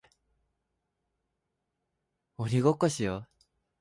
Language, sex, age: Japanese, male, under 19